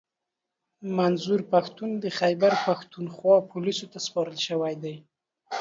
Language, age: Pashto, 19-29